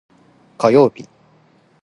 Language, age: Japanese, 19-29